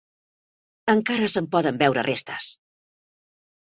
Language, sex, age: Catalan, female, 50-59